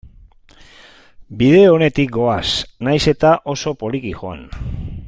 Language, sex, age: Basque, male, 60-69